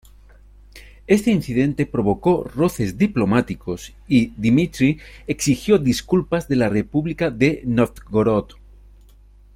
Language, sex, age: Spanish, male, 40-49